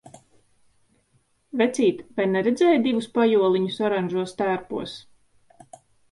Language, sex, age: Latvian, female, 40-49